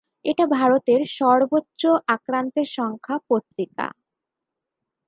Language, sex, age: Bengali, female, 19-29